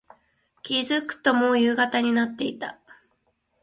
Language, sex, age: Japanese, female, 19-29